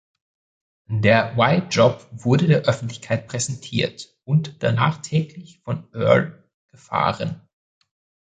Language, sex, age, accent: German, male, 30-39, Österreichisches Deutsch